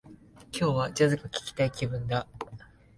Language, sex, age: Japanese, male, 19-29